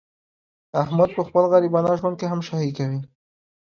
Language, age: Pashto, under 19